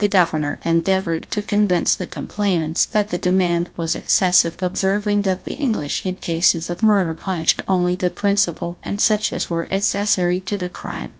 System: TTS, GlowTTS